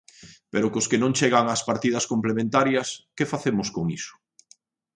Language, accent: Galician, Central (gheada)